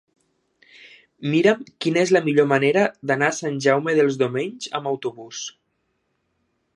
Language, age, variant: Catalan, 30-39, Septentrional